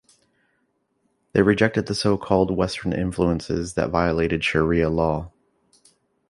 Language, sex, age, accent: English, male, 30-39, United States English